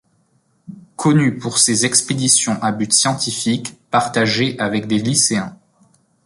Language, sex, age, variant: French, male, 30-39, Français de métropole